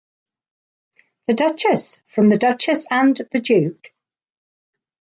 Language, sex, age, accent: English, female, 50-59, England English